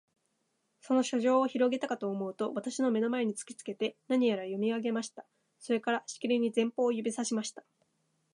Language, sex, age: Japanese, female, 19-29